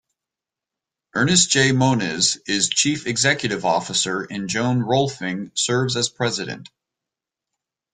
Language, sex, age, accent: English, male, 19-29, United States English